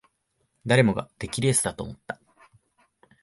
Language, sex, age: Japanese, male, 19-29